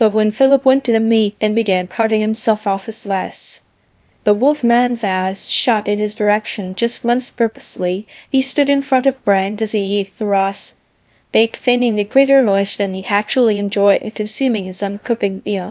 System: TTS, VITS